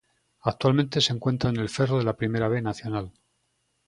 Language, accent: Spanish, España: Centro-Sur peninsular (Madrid, Toledo, Castilla-La Mancha)